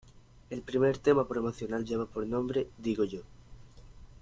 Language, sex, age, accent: Spanish, male, 19-29, España: Sur peninsular (Andalucia, Extremadura, Murcia)